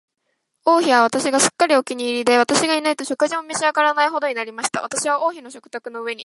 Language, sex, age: Japanese, female, 19-29